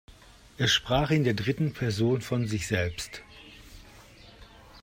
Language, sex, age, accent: German, male, 60-69, Deutschland Deutsch